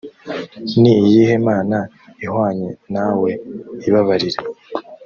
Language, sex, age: Kinyarwanda, male, 19-29